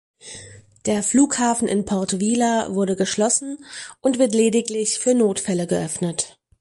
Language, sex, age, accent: German, female, 30-39, Deutschland Deutsch